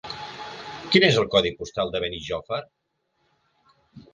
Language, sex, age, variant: Catalan, male, 50-59, Central